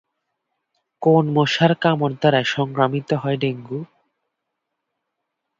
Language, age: Bengali, 19-29